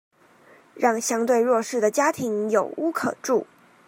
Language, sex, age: Chinese, female, 19-29